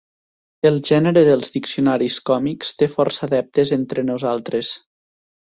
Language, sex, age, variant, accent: Catalan, male, under 19, Nord-Occidental, Tortosí